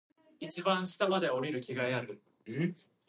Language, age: English, 19-29